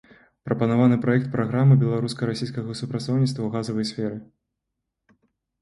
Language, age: Belarusian, 19-29